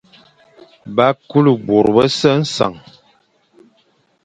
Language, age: Fang, 40-49